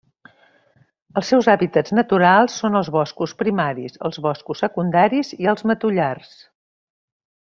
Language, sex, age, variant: Catalan, female, 60-69, Central